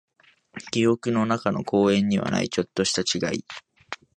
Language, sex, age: Japanese, male, 19-29